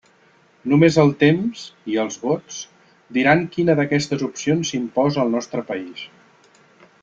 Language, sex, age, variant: Catalan, male, 50-59, Central